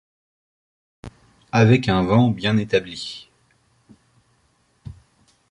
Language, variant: French, Français de métropole